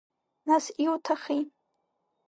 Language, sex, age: Abkhazian, female, under 19